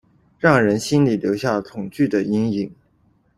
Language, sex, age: Chinese, male, 19-29